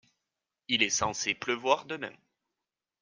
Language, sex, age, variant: French, male, 19-29, Français de métropole